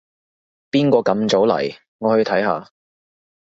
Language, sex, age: Cantonese, male, 19-29